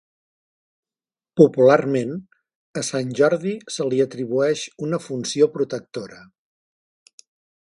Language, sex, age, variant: Catalan, male, 60-69, Central